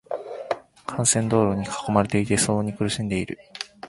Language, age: Japanese, 19-29